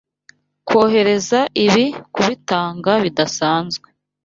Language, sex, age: Kinyarwanda, female, 19-29